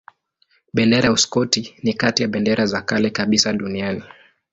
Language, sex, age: Swahili, male, 19-29